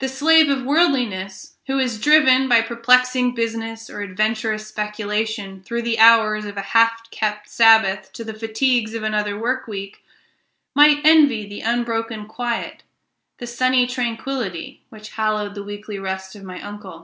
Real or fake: real